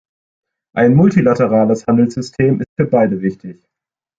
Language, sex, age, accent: German, male, under 19, Deutschland Deutsch